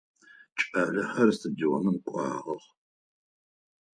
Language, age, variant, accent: Adyghe, 40-49, Адыгабзэ (Кирил, пстэумэ зэдыряе), Кıэмгуй (Çemguy)